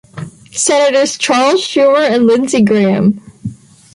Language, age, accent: English, 19-29, United States English